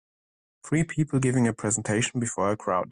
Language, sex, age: English, male, 19-29